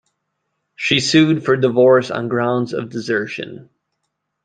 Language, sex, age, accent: English, male, 30-39, United States English